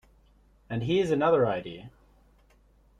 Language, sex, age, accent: English, male, 40-49, Australian English